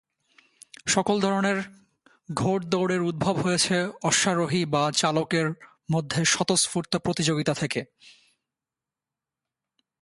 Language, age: Bengali, 19-29